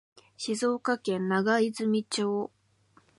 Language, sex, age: Japanese, female, 19-29